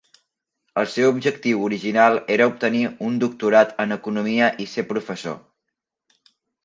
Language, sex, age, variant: Catalan, male, under 19, Central